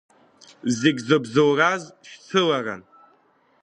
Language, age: Abkhazian, under 19